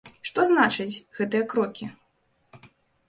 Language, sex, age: Belarusian, female, 19-29